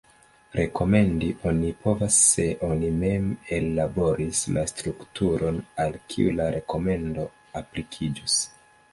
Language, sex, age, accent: Esperanto, male, 30-39, Internacia